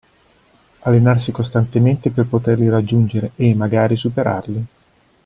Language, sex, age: Italian, male, 40-49